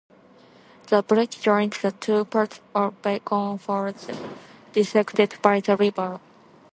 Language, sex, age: English, female, 19-29